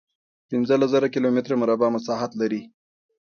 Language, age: Pashto, 30-39